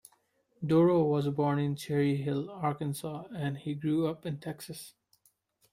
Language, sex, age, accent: English, male, 19-29, India and South Asia (India, Pakistan, Sri Lanka)